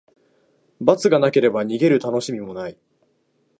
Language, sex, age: Japanese, male, under 19